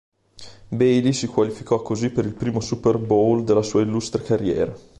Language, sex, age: Italian, male, 19-29